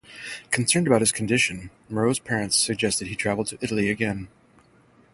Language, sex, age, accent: English, male, 40-49, United States English; Irish English